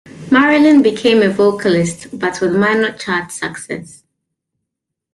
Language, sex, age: English, female, 30-39